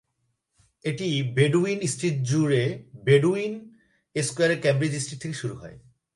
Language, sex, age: Bengali, male, 30-39